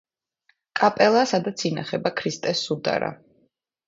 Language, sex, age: Georgian, female, 30-39